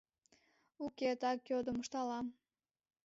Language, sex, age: Mari, female, under 19